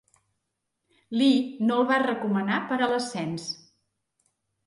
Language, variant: Catalan, Central